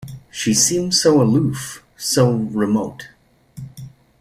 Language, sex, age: English, male, 30-39